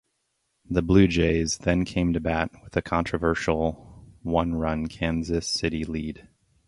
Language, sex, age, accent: English, male, 19-29, United States English